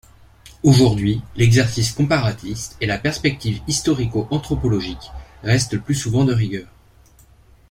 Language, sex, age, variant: French, male, under 19, Français de métropole